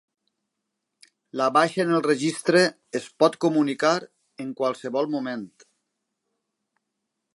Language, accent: Catalan, valencià